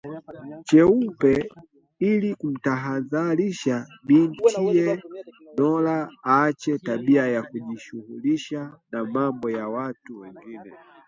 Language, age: Swahili, 19-29